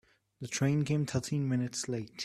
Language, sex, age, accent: English, male, 19-29, India and South Asia (India, Pakistan, Sri Lanka)